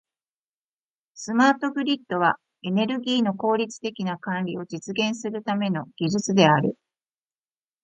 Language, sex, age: Japanese, female, 40-49